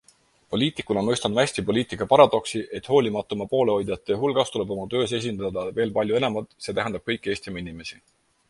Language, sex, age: Estonian, male, 30-39